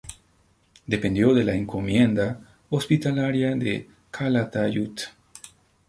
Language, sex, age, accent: Spanish, male, 30-39, Andino-Pacífico: Colombia, Perú, Ecuador, oeste de Bolivia y Venezuela andina